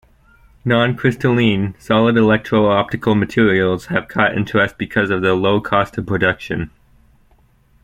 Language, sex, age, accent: English, male, under 19, United States English